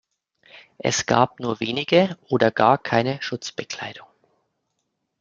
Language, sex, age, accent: German, male, 30-39, Deutschland Deutsch